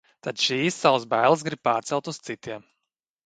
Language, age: Latvian, 30-39